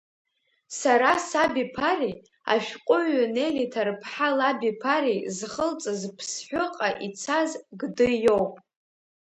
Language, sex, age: Abkhazian, female, under 19